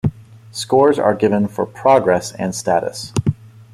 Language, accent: English, United States English